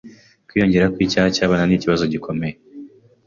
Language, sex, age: Kinyarwanda, male, 19-29